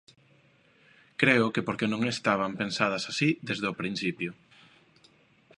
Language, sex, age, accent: Galician, male, 30-39, Neofalante